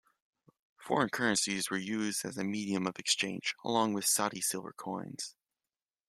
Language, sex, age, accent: English, male, 19-29, United States English